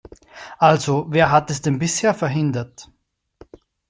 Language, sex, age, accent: German, male, 30-39, Österreichisches Deutsch